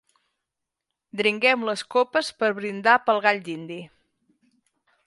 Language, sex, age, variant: Catalan, female, 40-49, Central